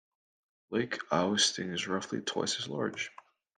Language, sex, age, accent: English, male, under 19, Canadian English